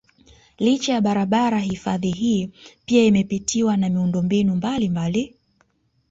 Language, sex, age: Swahili, female, 19-29